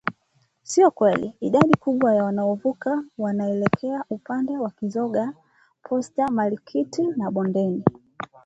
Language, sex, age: Swahili, female, 19-29